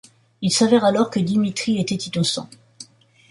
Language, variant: French, Français de métropole